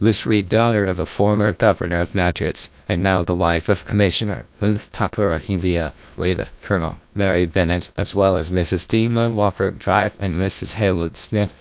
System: TTS, GlowTTS